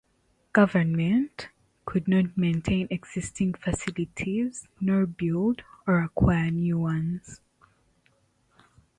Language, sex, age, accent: English, female, 19-29, Southern African (South Africa, Zimbabwe, Namibia)